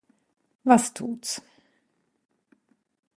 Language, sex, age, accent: German, female, 50-59, Deutschland Deutsch